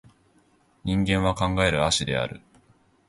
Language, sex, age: Japanese, male, 19-29